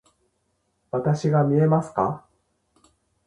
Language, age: Japanese, 40-49